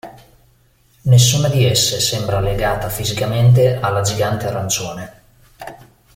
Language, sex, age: Italian, male, 40-49